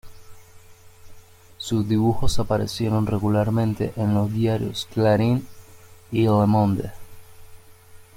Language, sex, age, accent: Spanish, male, under 19, Caribe: Cuba, Venezuela, Puerto Rico, República Dominicana, Panamá, Colombia caribeña, México caribeño, Costa del golfo de México